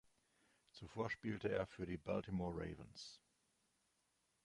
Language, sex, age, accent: German, male, 40-49, Deutschland Deutsch